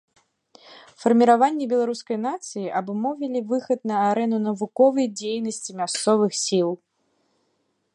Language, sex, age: Belarusian, female, 19-29